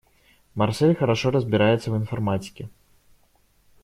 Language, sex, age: Russian, male, 19-29